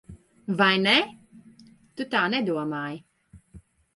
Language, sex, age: Latvian, female, 30-39